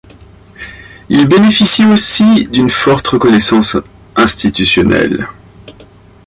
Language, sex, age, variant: French, male, 30-39, Français de métropole